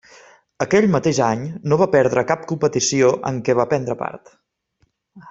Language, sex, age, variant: Catalan, male, 19-29, Central